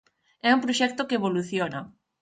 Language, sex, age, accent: Galician, female, 19-29, Atlántico (seseo e gheada)